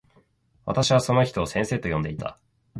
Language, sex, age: Japanese, male, 19-29